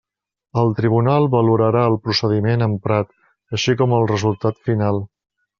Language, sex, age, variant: Catalan, male, 40-49, Central